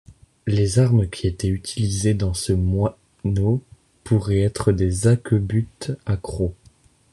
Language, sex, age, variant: French, male, under 19, Français de métropole